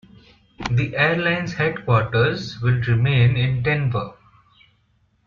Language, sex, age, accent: English, male, 19-29, India and South Asia (India, Pakistan, Sri Lanka)